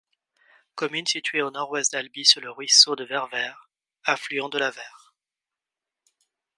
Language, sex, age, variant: French, male, 19-29, Français de métropole